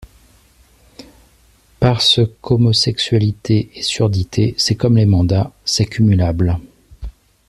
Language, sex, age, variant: French, male, 40-49, Français de métropole